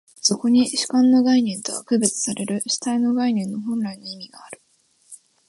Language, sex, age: Japanese, female, 19-29